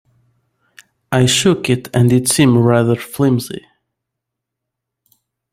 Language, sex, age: English, male, 19-29